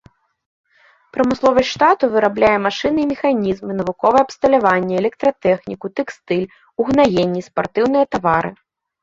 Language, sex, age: Belarusian, female, 19-29